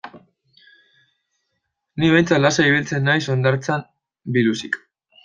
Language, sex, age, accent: Basque, male, 19-29, Mendebalekoa (Araba, Bizkaia, Gipuzkoako mendebaleko herri batzuk)